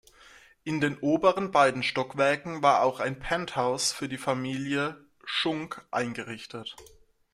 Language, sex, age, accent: German, male, 19-29, Deutschland Deutsch